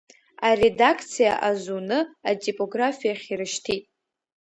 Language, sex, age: Abkhazian, female, under 19